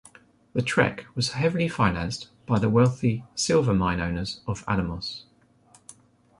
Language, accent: English, England English